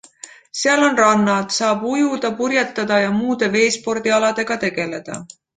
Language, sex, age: Estonian, female, 40-49